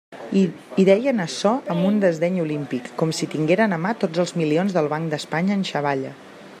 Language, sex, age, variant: Catalan, female, 30-39, Central